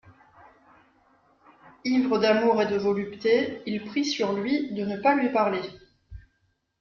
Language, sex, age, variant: French, female, 40-49, Français de métropole